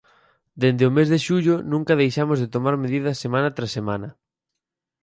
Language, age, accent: Galician, under 19, Normativo (estándar)